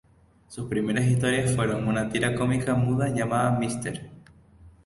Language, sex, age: Spanish, male, 19-29